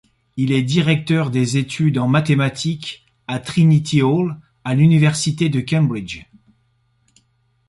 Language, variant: French, Français de métropole